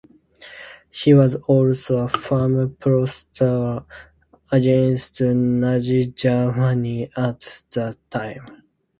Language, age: English, 19-29